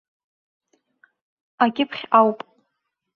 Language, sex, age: Abkhazian, female, 30-39